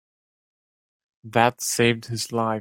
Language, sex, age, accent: English, male, 19-29, United States English